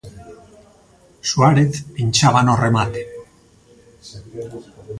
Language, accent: Galician, Normativo (estándar)